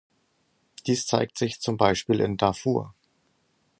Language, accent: German, Norddeutsch